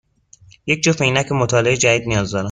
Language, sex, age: Persian, male, 19-29